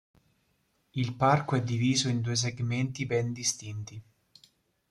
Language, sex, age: Italian, male, 19-29